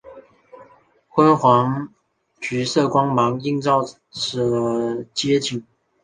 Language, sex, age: Chinese, male, under 19